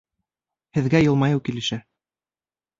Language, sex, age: Bashkir, male, 19-29